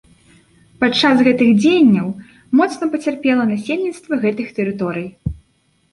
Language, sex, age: Belarusian, female, 19-29